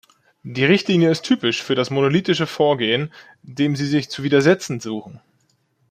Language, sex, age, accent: German, male, 19-29, Deutschland Deutsch